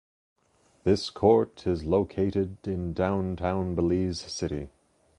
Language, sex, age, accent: English, male, 30-39, Canadian English